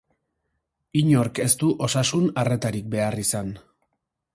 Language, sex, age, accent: Basque, male, 30-39, Mendebalekoa (Araba, Bizkaia, Gipuzkoako mendebaleko herri batzuk)